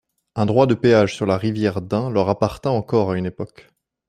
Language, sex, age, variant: French, male, 19-29, Français de métropole